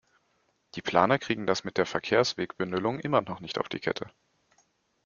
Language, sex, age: German, male, 19-29